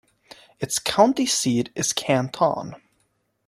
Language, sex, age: English, male, 19-29